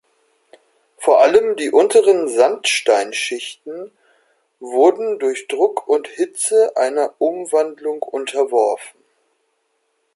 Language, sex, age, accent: German, male, 19-29, Deutschland Deutsch